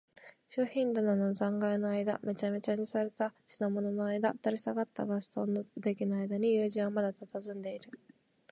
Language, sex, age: Japanese, female, 19-29